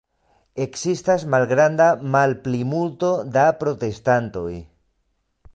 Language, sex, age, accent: Esperanto, male, 40-49, Internacia